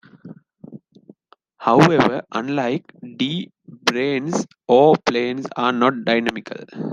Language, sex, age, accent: English, male, 19-29, India and South Asia (India, Pakistan, Sri Lanka)